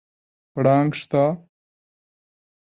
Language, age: Pashto, 19-29